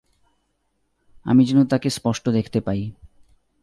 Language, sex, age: Bengali, male, 19-29